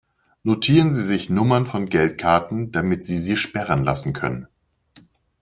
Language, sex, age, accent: German, male, 40-49, Deutschland Deutsch